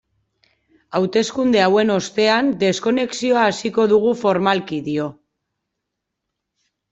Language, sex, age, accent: Basque, female, 30-39, Erdialdekoa edo Nafarra (Gipuzkoa, Nafarroa)